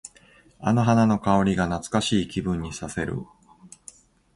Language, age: Japanese, 40-49